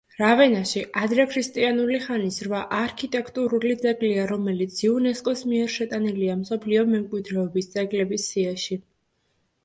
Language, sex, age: Georgian, female, under 19